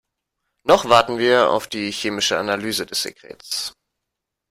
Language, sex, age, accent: German, male, 19-29, Deutschland Deutsch